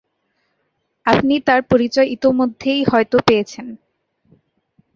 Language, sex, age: Bengali, female, 19-29